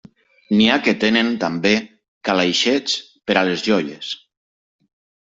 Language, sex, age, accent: Catalan, male, 30-39, valencià